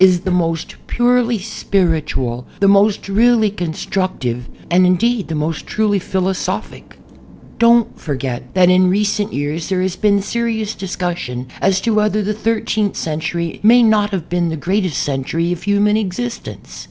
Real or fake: real